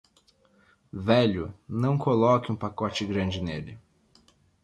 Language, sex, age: Portuguese, male, 19-29